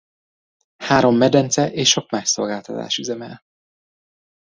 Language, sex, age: Hungarian, male, 30-39